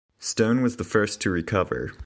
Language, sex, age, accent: English, male, 19-29, United States English